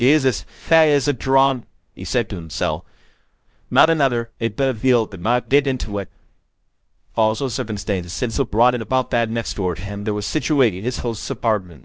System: TTS, VITS